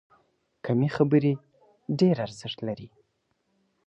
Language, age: Pashto, 19-29